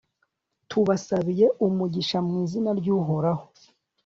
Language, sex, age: Kinyarwanda, male, 30-39